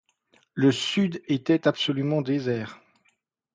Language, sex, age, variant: French, male, 40-49, Français de métropole